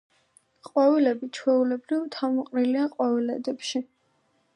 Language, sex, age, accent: Georgian, female, under 19, მშვიდი